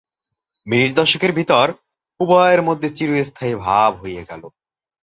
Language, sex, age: Bengali, male, 19-29